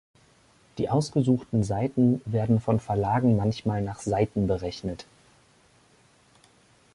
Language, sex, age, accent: German, male, 19-29, Deutschland Deutsch